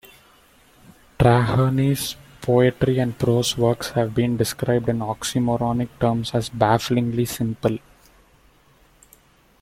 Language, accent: English, India and South Asia (India, Pakistan, Sri Lanka)